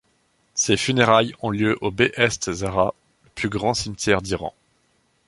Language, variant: French, Français de métropole